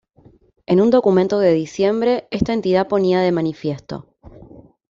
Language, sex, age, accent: Spanish, female, 30-39, Rioplatense: Argentina, Uruguay, este de Bolivia, Paraguay